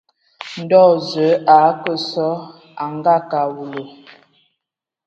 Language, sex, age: Ewondo, female, 19-29